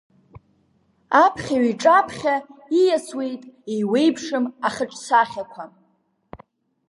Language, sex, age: Abkhazian, female, under 19